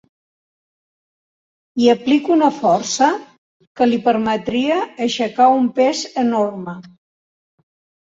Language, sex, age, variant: Catalan, female, 60-69, Central